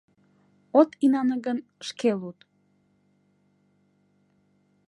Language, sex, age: Mari, female, 19-29